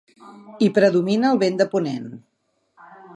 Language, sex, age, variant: Catalan, female, 50-59, Central